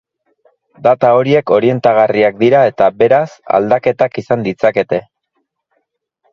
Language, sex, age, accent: Basque, male, 40-49, Mendebalekoa (Araba, Bizkaia, Gipuzkoako mendebaleko herri batzuk)